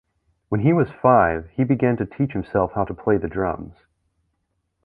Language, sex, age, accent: English, male, 30-39, United States English